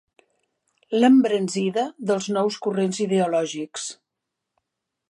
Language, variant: Catalan, Central